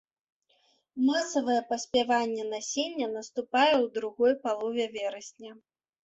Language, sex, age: Belarusian, female, 30-39